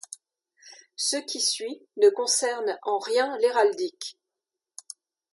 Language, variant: French, Français de métropole